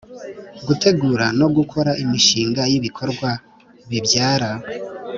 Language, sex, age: Kinyarwanda, male, 19-29